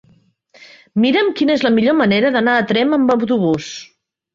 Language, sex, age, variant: Catalan, female, 50-59, Central